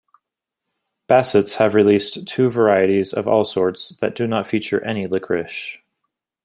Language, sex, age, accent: English, male, 30-39, United States English